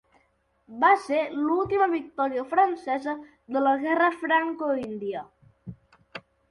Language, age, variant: Catalan, under 19, Central